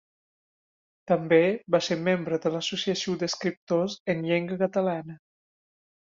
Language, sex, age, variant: Catalan, male, 19-29, Septentrional